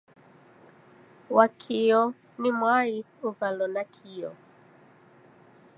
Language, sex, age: Taita, female, 60-69